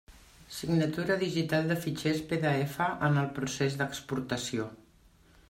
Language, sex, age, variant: Catalan, female, 60-69, Central